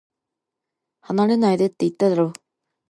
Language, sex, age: Japanese, female, 19-29